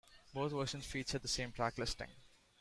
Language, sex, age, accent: English, male, 19-29, India and South Asia (India, Pakistan, Sri Lanka)